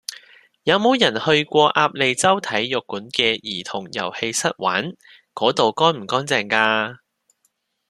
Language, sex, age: Cantonese, male, 30-39